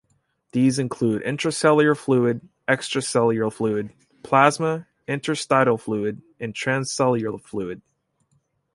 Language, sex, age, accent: English, male, 19-29, United States English